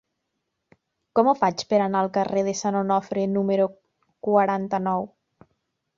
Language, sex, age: Catalan, female, 30-39